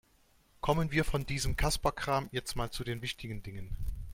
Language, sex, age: German, male, 30-39